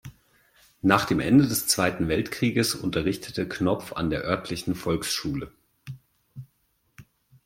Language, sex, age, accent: German, male, 30-39, Deutschland Deutsch